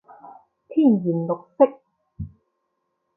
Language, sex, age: Cantonese, female, 19-29